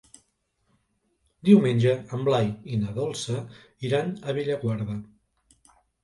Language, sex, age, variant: Catalan, male, 60-69, Central